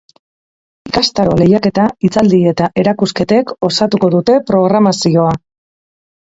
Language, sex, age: Basque, female, 40-49